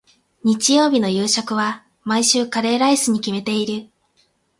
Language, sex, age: Japanese, female, 19-29